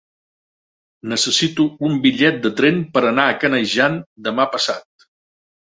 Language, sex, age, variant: Catalan, male, 60-69, Central